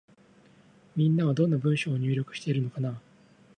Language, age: Japanese, 40-49